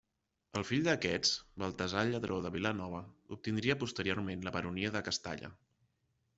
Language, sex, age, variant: Catalan, male, 30-39, Central